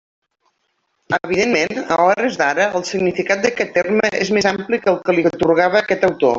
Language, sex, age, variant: Catalan, female, 40-49, Central